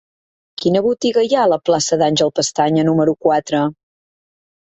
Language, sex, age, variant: Catalan, female, 40-49, Central